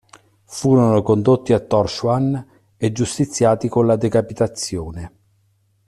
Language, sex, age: Italian, male, 50-59